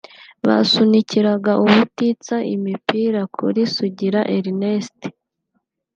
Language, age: Kinyarwanda, 19-29